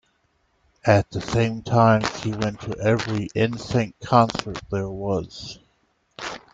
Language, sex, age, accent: English, male, 50-59, United States English